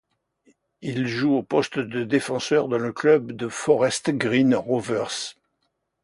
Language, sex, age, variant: French, male, 80-89, Français de métropole